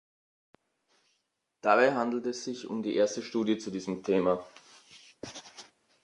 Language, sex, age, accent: German, male, 19-29, Österreichisches Deutsch